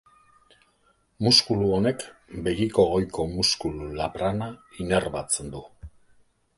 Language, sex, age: Basque, male, 40-49